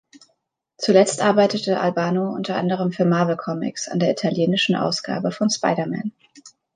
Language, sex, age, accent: German, female, 19-29, Deutschland Deutsch